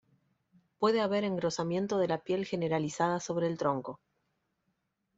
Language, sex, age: Spanish, female, 30-39